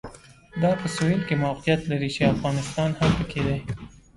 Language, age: Pashto, 30-39